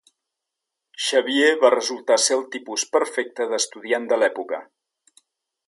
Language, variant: Catalan, Central